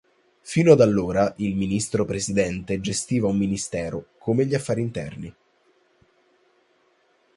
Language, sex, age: Italian, male, under 19